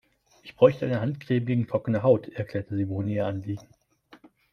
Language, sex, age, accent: German, male, 19-29, Deutschland Deutsch